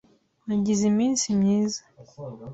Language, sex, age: Kinyarwanda, female, 19-29